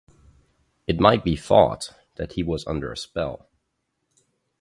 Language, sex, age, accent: English, male, 19-29, United States English